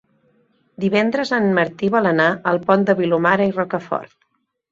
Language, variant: Catalan, Central